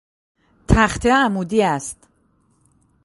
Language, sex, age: Persian, female, 40-49